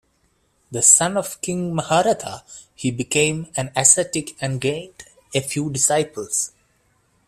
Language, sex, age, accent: English, male, 30-39, India and South Asia (India, Pakistan, Sri Lanka)